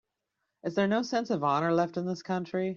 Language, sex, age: English, male, 19-29